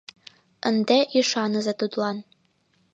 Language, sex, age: Mari, female, 19-29